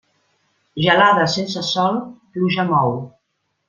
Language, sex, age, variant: Catalan, female, 50-59, Central